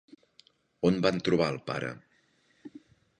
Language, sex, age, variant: Catalan, male, 60-69, Central